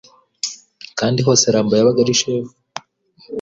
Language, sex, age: Kinyarwanda, female, 30-39